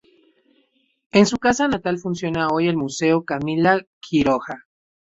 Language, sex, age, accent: Spanish, male, 19-29, México